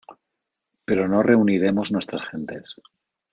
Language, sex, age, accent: Spanish, male, 30-39, España: Centro-Sur peninsular (Madrid, Toledo, Castilla-La Mancha)